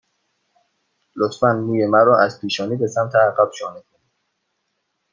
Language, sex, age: Persian, male, 19-29